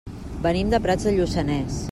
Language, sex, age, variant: Catalan, female, 40-49, Central